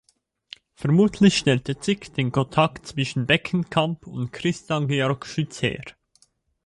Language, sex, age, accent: German, male, 19-29, Schweizerdeutsch